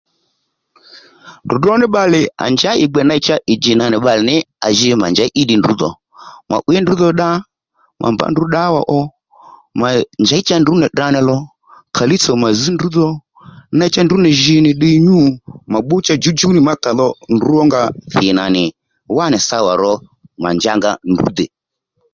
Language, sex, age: Lendu, male, 60-69